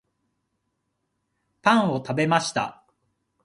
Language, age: Japanese, 19-29